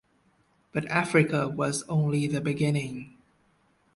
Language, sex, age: English, male, 19-29